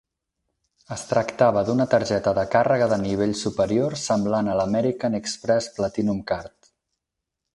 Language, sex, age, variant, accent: Catalan, male, 30-39, Central, central